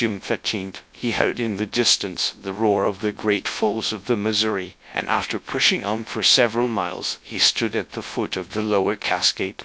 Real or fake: fake